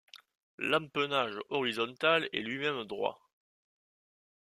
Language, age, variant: French, 19-29, Français de métropole